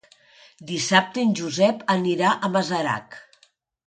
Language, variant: Catalan, Nord-Occidental